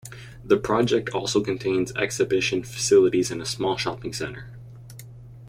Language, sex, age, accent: English, male, under 19, United States English